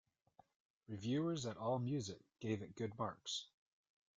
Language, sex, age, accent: English, male, 30-39, United States English